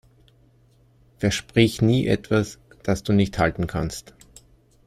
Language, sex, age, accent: German, male, 40-49, Österreichisches Deutsch